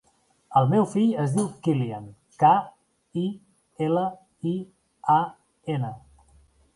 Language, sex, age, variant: Catalan, male, 40-49, Central